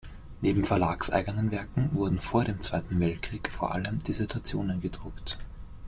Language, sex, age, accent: German, male, 19-29, Österreichisches Deutsch